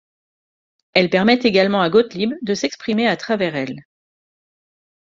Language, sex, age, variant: French, female, 40-49, Français de métropole